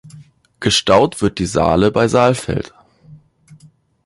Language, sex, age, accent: German, male, 19-29, Deutschland Deutsch